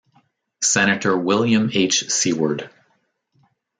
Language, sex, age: English, male, 50-59